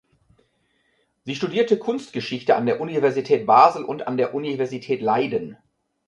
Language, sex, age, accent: German, male, 50-59, Deutschland Deutsch